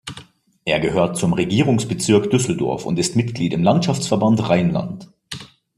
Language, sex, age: German, male, 19-29